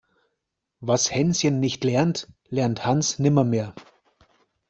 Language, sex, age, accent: German, male, 40-49, Deutschland Deutsch